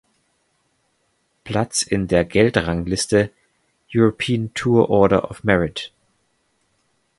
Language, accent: German, Deutschland Deutsch